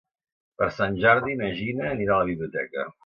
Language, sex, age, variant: Catalan, male, 60-69, Central